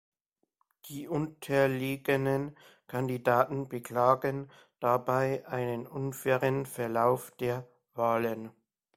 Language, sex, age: German, male, 19-29